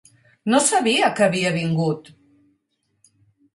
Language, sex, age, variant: Catalan, female, 50-59, Central